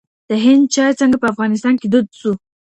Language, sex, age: Pashto, female, under 19